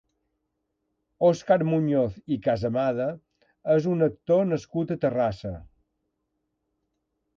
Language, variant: Catalan, Balear